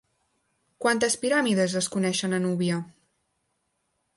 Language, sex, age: Catalan, female, 19-29